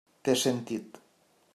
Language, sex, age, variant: Catalan, male, 40-49, Nord-Occidental